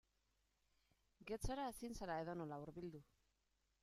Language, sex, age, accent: Basque, female, 30-39, Mendebalekoa (Araba, Bizkaia, Gipuzkoako mendebaleko herri batzuk)